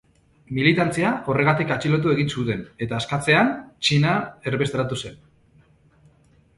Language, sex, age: Basque, male, 40-49